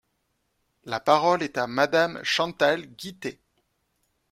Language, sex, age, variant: French, male, 30-39, Français de métropole